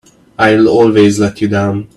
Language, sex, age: English, male, 19-29